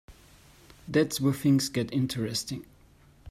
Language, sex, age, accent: English, male, 30-39, United States English